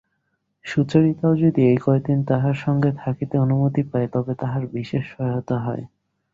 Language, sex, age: Bengali, male, under 19